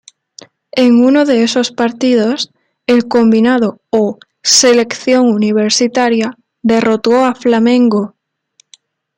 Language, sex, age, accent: Spanish, female, 19-29, España: Sur peninsular (Andalucia, Extremadura, Murcia)